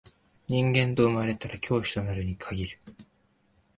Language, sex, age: Japanese, male, 19-29